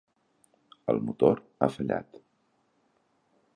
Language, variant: Catalan, Nord-Occidental